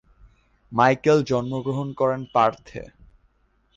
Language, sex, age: Bengali, male, under 19